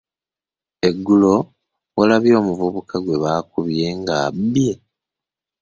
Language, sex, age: Ganda, male, 19-29